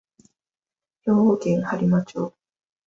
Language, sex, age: Japanese, female, 19-29